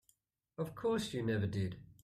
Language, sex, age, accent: English, male, 40-49, Australian English